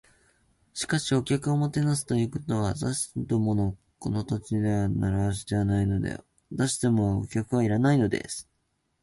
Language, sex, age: Japanese, male, 19-29